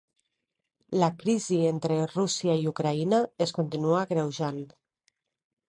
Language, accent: Catalan, valencià